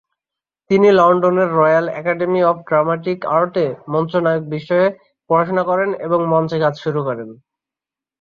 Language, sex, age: Bengali, male, 19-29